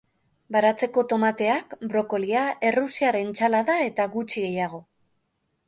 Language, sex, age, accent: Basque, female, 30-39, Erdialdekoa edo Nafarra (Gipuzkoa, Nafarroa)